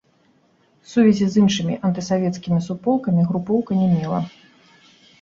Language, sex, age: Belarusian, female, 30-39